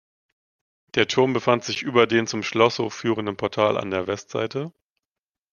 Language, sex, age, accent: German, male, 30-39, Deutschland Deutsch